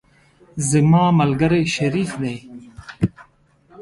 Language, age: Pashto, 30-39